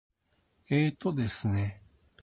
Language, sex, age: Japanese, male, 40-49